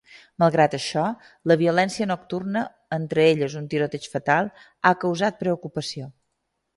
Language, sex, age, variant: Catalan, female, 40-49, Balear